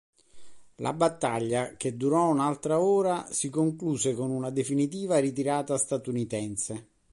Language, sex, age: Italian, male, 60-69